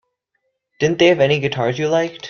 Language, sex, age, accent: English, male, under 19, United States English